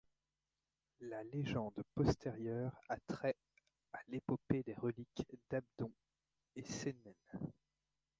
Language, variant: French, Français de métropole